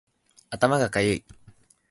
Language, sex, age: Japanese, male, under 19